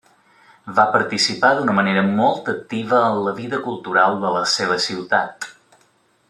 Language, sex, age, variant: Catalan, male, 30-39, Balear